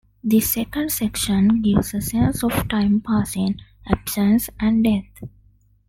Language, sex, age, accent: English, female, 19-29, India and South Asia (India, Pakistan, Sri Lanka)